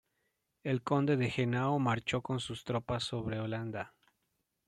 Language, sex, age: Spanish, male, 30-39